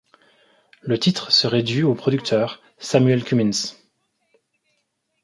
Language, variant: French, Français de métropole